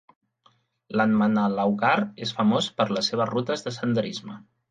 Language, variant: Catalan, Central